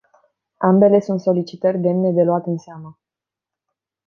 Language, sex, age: Romanian, female, 19-29